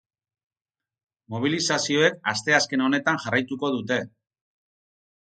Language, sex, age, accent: Basque, male, 50-59, Mendebalekoa (Araba, Bizkaia, Gipuzkoako mendebaleko herri batzuk)